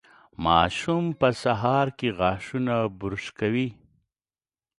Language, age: Pashto, 40-49